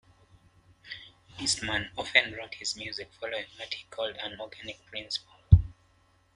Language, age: English, 30-39